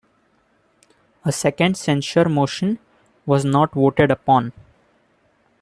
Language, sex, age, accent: English, male, 19-29, India and South Asia (India, Pakistan, Sri Lanka)